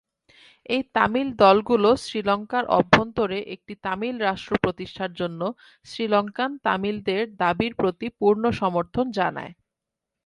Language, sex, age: Bengali, female, 19-29